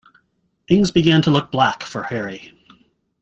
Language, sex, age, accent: English, male, 30-39, United States English